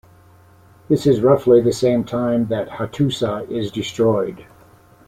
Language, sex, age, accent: English, male, 60-69, Canadian English